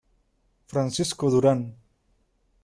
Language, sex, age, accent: Spanish, male, 19-29, México